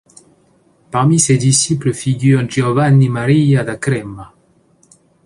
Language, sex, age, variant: French, male, 30-39, Français de métropole